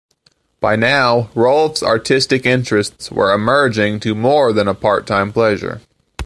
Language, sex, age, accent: English, male, 19-29, United States English